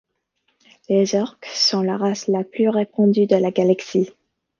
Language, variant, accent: French, Français d'Amérique du Nord, Français des États-Unis